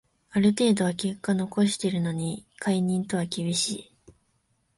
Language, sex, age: Japanese, female, 19-29